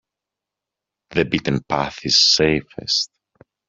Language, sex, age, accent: English, male, 30-39, England English